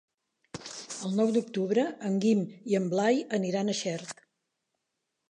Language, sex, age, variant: Catalan, female, 70-79, Central